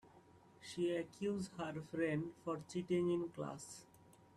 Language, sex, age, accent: English, male, 19-29, India and South Asia (India, Pakistan, Sri Lanka)